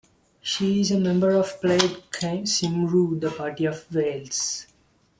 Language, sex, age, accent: English, male, 19-29, India and South Asia (India, Pakistan, Sri Lanka)